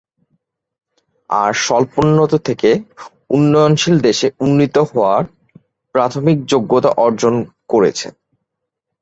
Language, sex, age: Bengali, male, 19-29